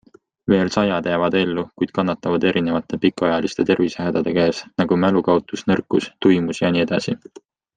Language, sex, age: Estonian, male, 19-29